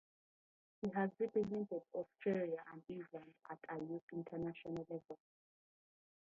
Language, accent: English, United States English